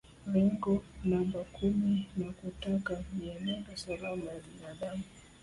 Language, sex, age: Swahili, female, 30-39